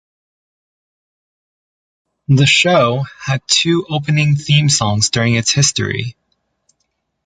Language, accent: English, United States English